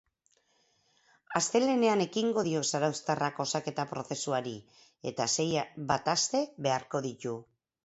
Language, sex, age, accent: Basque, female, 50-59, Mendebalekoa (Araba, Bizkaia, Gipuzkoako mendebaleko herri batzuk)